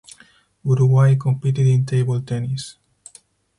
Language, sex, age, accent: English, male, 19-29, United States English; England English